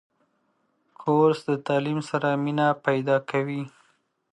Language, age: Pashto, 30-39